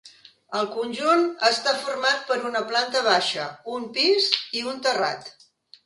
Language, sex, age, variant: Catalan, female, 60-69, Central